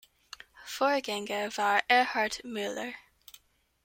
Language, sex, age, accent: German, female, 19-29, Amerikanisches Deutsch